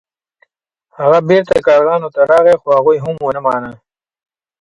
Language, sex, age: Pashto, male, 30-39